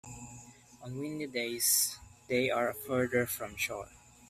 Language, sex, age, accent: English, male, under 19, Filipino